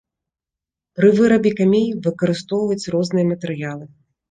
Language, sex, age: Belarusian, female, 30-39